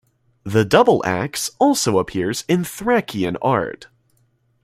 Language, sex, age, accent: English, male, under 19, United States English